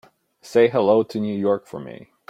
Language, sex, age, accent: English, male, 30-39, United States English